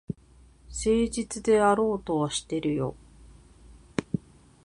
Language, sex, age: Japanese, female, 40-49